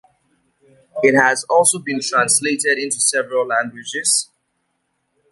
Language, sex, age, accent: English, male, 30-39, United States English